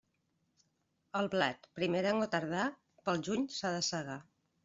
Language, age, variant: Catalan, 50-59, Central